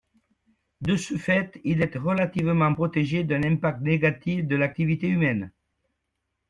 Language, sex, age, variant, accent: French, male, 70-79, Français d'Amérique du Nord, Français du Canada